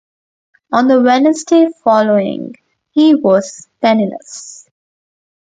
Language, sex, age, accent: English, female, under 19, India and South Asia (India, Pakistan, Sri Lanka)